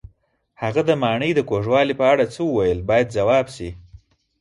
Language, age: Pashto, 19-29